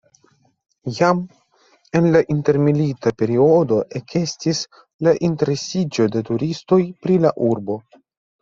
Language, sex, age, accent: Esperanto, male, under 19, Internacia